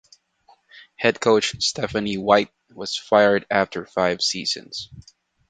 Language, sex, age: English, male, 19-29